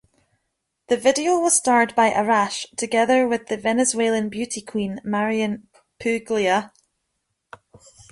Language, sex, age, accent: English, female, 19-29, Scottish English